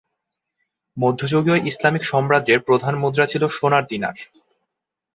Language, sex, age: Bengali, male, 19-29